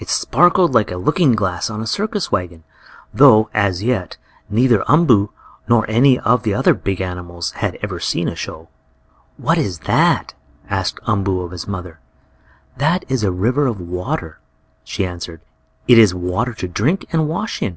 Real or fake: real